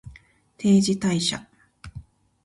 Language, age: Japanese, 30-39